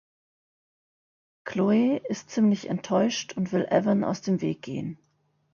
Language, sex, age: German, female, 30-39